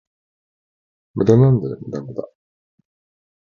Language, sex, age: Japanese, male, 50-59